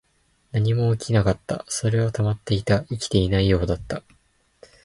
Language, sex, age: Japanese, male, 19-29